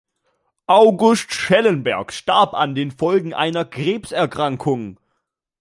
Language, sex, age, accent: German, male, under 19, Deutschland Deutsch